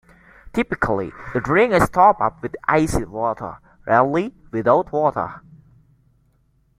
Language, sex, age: English, male, under 19